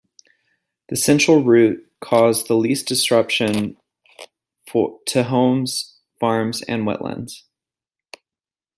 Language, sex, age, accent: English, male, 30-39, United States English